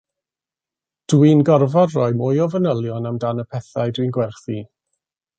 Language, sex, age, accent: Welsh, male, 30-39, Y Deyrnas Unedig Cymraeg